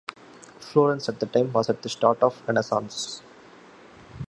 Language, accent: English, India and South Asia (India, Pakistan, Sri Lanka)